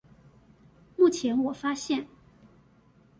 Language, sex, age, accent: Chinese, female, 40-49, 出生地：臺北市